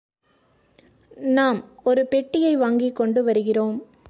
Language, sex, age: Tamil, female, 30-39